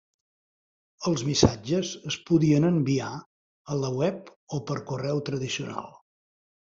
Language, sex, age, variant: Catalan, male, 60-69, Central